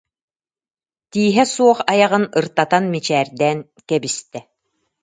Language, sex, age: Yakut, female, 50-59